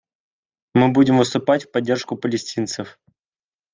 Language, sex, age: Russian, male, 19-29